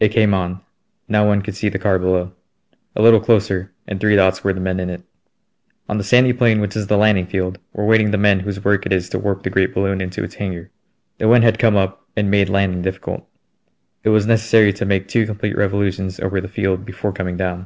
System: none